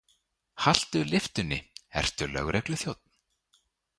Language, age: Icelandic, 30-39